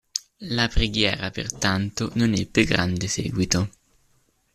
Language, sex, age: Italian, male, 19-29